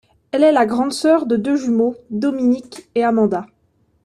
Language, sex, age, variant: French, female, 19-29, Français de métropole